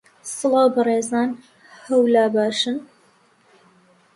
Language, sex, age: Central Kurdish, female, 19-29